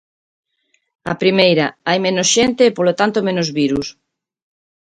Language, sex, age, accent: Galician, female, 50-59, Central (gheada)